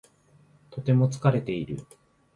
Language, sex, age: Japanese, male, 19-29